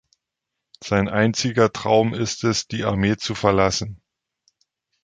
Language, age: German, 40-49